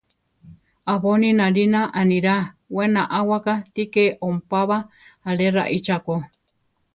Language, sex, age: Central Tarahumara, female, 50-59